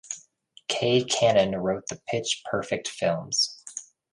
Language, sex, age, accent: English, male, 30-39, United States English